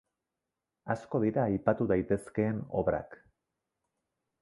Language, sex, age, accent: Basque, male, 40-49, Erdialdekoa edo Nafarra (Gipuzkoa, Nafarroa)